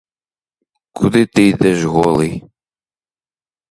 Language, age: Ukrainian, under 19